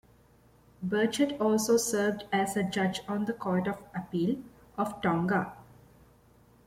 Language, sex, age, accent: English, female, 19-29, India and South Asia (India, Pakistan, Sri Lanka)